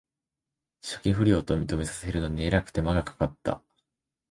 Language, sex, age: Japanese, male, under 19